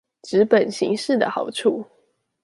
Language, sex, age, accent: Chinese, female, 19-29, 出生地：臺北市